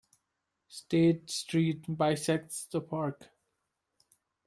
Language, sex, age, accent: English, male, 19-29, India and South Asia (India, Pakistan, Sri Lanka)